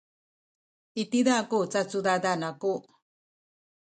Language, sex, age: Sakizaya, female, 70-79